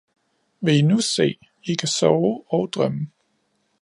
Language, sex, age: Danish, male, 30-39